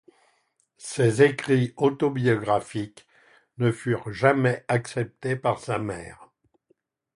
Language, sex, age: French, male, 70-79